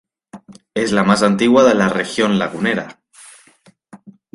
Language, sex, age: Spanish, male, 19-29